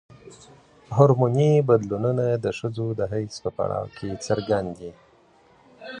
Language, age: Pashto, 30-39